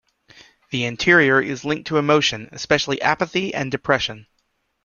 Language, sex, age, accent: English, male, 30-39, United States English